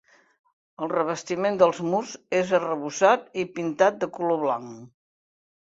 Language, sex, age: Catalan, female, 70-79